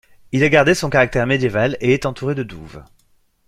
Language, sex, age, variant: French, male, 30-39, Français de métropole